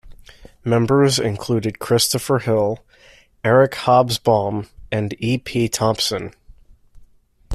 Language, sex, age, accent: English, male, 19-29, United States English